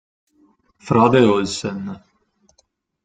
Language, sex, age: Italian, male, 19-29